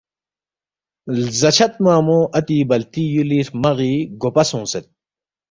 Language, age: Balti, 30-39